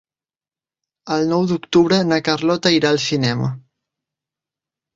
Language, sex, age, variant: Catalan, male, 19-29, Central